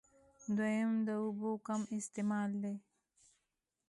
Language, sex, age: Pashto, female, 19-29